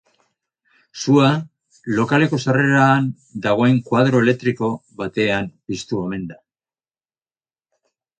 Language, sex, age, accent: Basque, male, 50-59, Mendebalekoa (Araba, Bizkaia, Gipuzkoako mendebaleko herri batzuk)